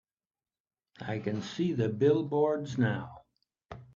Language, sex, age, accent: English, male, 60-69, United States English